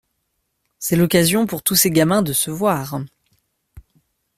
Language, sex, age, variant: French, male, 19-29, Français de métropole